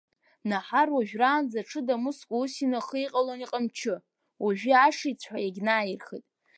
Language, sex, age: Abkhazian, female, under 19